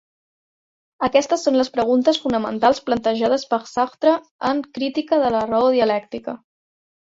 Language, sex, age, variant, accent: Catalan, female, 19-29, Central, Barceloní